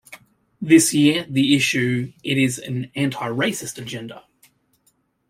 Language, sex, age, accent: English, male, 40-49, Australian English